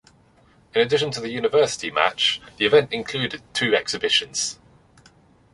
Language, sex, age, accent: English, male, 30-39, England English